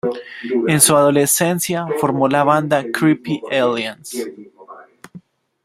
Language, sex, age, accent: Spanish, male, 19-29, Andino-Pacífico: Colombia, Perú, Ecuador, oeste de Bolivia y Venezuela andina